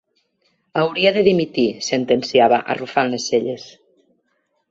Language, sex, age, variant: Catalan, female, 40-49, Nord-Occidental